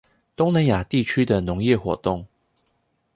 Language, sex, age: Chinese, male, 19-29